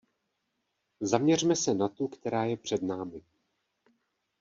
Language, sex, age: Czech, male, 40-49